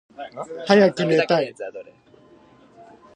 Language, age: Japanese, 19-29